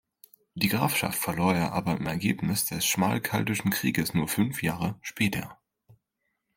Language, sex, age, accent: German, male, under 19, Deutschland Deutsch